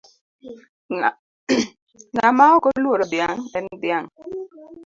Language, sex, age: Luo (Kenya and Tanzania), female, 30-39